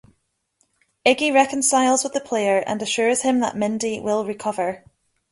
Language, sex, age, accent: English, female, 19-29, Scottish English